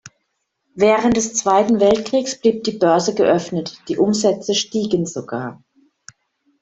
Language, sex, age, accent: German, female, 40-49, Deutschland Deutsch